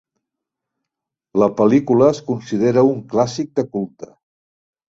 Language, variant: Catalan, Central